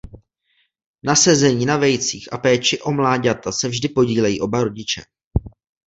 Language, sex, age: Czech, male, 19-29